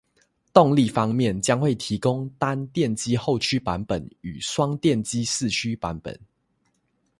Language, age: Chinese, 19-29